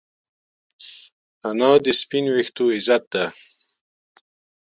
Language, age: Pashto, 50-59